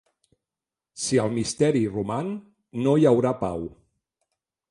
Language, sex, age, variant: Catalan, male, 40-49, Central